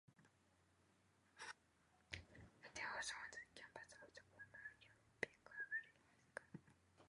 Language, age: English, 19-29